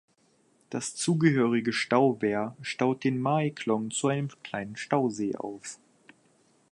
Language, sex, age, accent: German, male, 19-29, Deutschland Deutsch